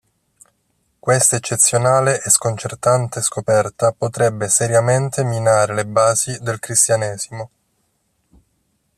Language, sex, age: Italian, male, 19-29